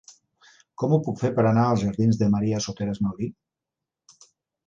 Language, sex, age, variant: Catalan, male, 60-69, Central